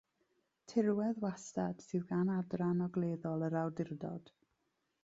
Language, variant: Welsh, South-Western Welsh